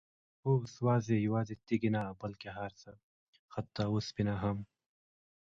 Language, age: Pashto, 19-29